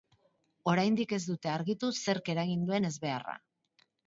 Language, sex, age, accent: Basque, female, 50-59, Erdialdekoa edo Nafarra (Gipuzkoa, Nafarroa)